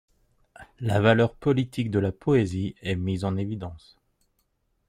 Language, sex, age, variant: French, male, 40-49, Français de métropole